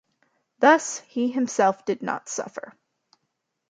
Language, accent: English, United States English